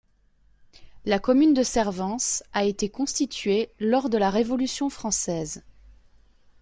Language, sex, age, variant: French, female, 30-39, Français de métropole